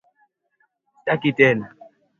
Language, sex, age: Swahili, male, 19-29